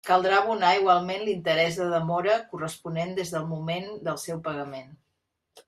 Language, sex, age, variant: Catalan, female, 50-59, Central